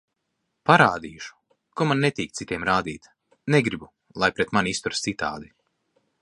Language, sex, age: Latvian, male, 30-39